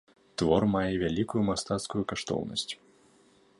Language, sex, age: Belarusian, male, 19-29